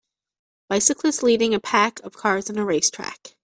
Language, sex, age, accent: English, female, 30-39, Canadian English